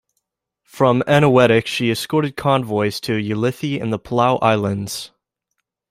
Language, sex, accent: English, male, United States English